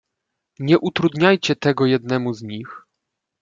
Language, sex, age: Polish, male, 19-29